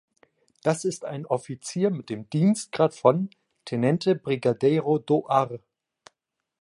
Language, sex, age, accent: German, male, 19-29, Deutschland Deutsch